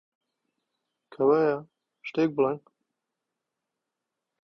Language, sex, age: Central Kurdish, male, 19-29